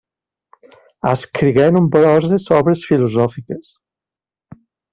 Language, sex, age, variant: Catalan, male, 40-49, Central